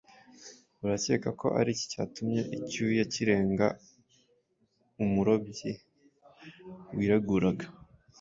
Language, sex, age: Kinyarwanda, male, 19-29